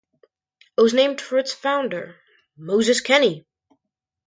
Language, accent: English, United States English